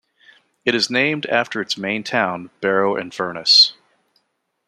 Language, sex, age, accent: English, male, 40-49, United States English